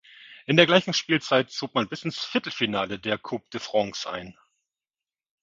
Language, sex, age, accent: German, male, 40-49, Deutschland Deutsch